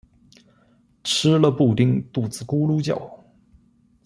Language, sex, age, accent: Chinese, male, 19-29, 出生地：北京市